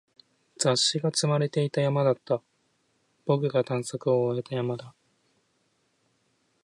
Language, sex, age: Japanese, male, 19-29